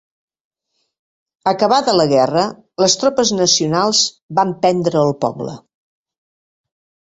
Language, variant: Catalan, Septentrional